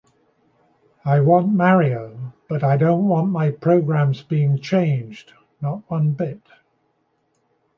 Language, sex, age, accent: English, male, 70-79, England English